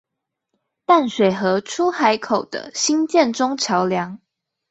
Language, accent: Chinese, 出生地：桃園市